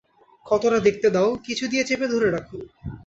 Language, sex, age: Bengali, male, 19-29